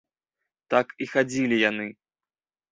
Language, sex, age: Belarusian, male, 19-29